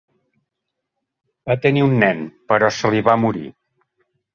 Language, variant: Catalan, Central